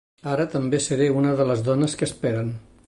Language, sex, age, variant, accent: Catalan, male, 60-69, Nord-Occidental, nord-occidental